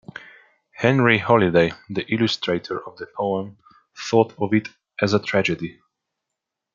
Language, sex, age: English, male, 19-29